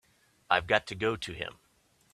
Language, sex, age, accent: English, male, 40-49, United States English